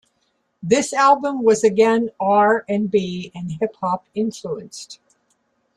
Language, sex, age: English, female, 70-79